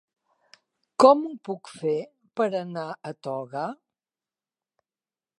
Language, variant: Catalan, Central